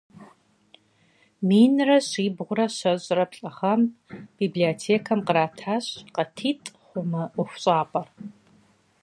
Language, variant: Kabardian, Адыгэбзэ (Къэбэрдей, Кирил, Урысей)